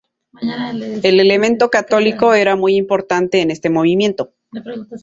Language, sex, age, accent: Spanish, female, 40-49, México